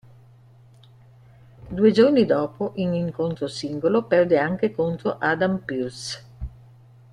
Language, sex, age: Italian, female, 70-79